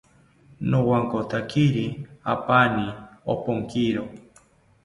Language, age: South Ucayali Ashéninka, 40-49